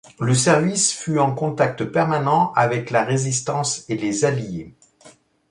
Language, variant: French, Français de métropole